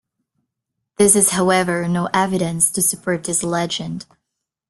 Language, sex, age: English, female, 19-29